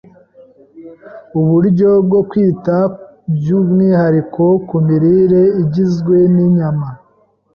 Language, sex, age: Kinyarwanda, male, 19-29